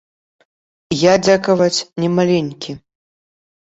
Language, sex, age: Belarusian, male, under 19